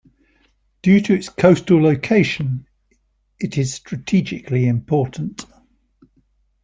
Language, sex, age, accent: English, male, 60-69, England English